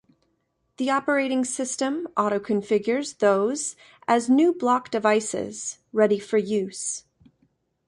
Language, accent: English, United States English